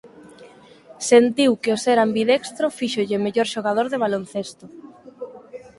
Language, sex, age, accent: Galician, female, 19-29, Normativo (estándar)